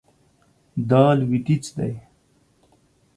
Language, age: Pashto, 19-29